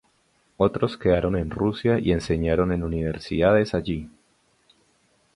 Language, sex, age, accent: Spanish, male, 30-39, Andino-Pacífico: Colombia, Perú, Ecuador, oeste de Bolivia y Venezuela andina